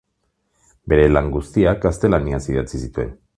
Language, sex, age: Basque, male, 50-59